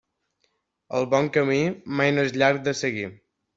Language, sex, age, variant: Catalan, male, under 19, Balear